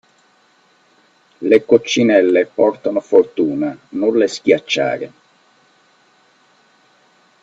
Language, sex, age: Italian, male, 40-49